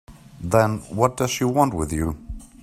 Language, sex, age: English, male, 30-39